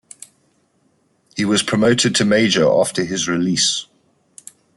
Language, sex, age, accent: English, male, 40-49, Southern African (South Africa, Zimbabwe, Namibia)